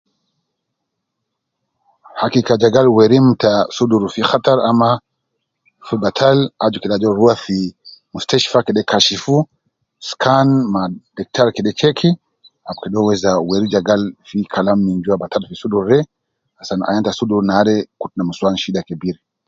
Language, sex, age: Nubi, male, 50-59